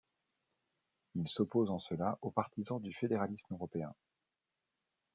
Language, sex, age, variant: French, male, 40-49, Français de métropole